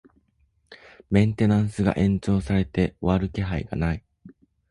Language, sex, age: Japanese, male, 19-29